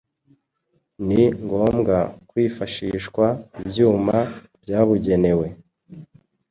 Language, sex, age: Kinyarwanda, male, 19-29